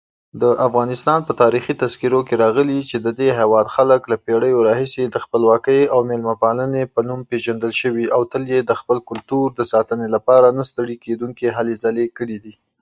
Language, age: Pashto, 19-29